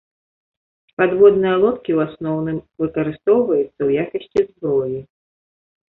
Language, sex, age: Belarusian, female, 40-49